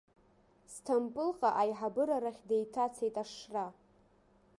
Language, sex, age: Abkhazian, female, under 19